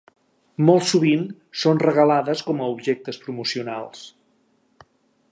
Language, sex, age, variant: Catalan, male, 60-69, Central